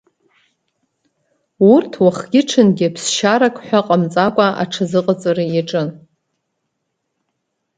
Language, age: Abkhazian, 30-39